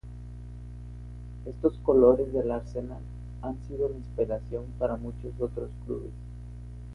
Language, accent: Spanish, México